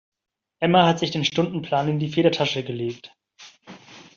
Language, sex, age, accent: German, male, 19-29, Deutschland Deutsch